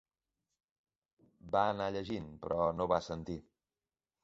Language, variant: Catalan, Central